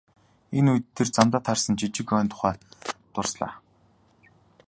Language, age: Mongolian, 19-29